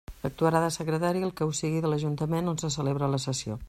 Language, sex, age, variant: Catalan, female, 50-59, Central